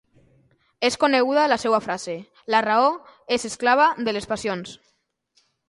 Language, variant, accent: Catalan, Valencià central, aprenent (recent, des del castellà)